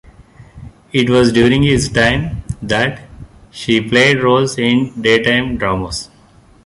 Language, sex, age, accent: English, male, 50-59, India and South Asia (India, Pakistan, Sri Lanka)